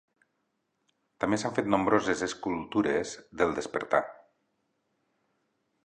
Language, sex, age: Catalan, male, 40-49